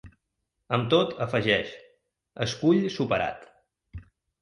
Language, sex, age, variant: Catalan, male, 40-49, Central